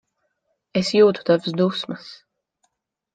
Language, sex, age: Latvian, female, under 19